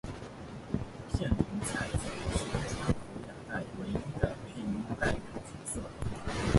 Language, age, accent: Chinese, 19-29, 出生地：上海市